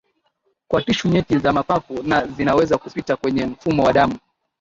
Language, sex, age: Swahili, male, 19-29